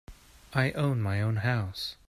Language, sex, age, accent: English, male, 19-29, United States English